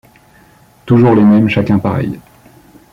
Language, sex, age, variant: French, male, 30-39, Français de métropole